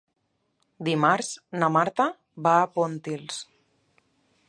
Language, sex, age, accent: Catalan, female, 30-39, Lleidatà